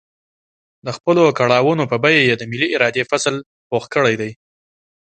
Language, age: Pashto, 19-29